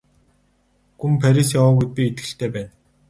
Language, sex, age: Mongolian, male, 19-29